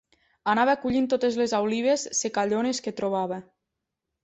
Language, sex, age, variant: Catalan, female, 19-29, Nord-Occidental